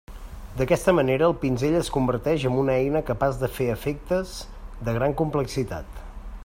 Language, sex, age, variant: Catalan, male, 30-39, Central